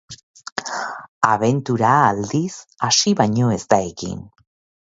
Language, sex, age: Basque, female, 40-49